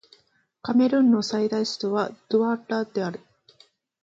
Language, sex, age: Japanese, female, 19-29